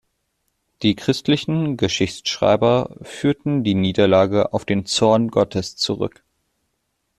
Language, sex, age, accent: German, male, under 19, Deutschland Deutsch